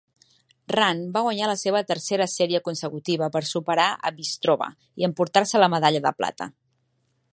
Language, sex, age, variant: Catalan, female, 19-29, Central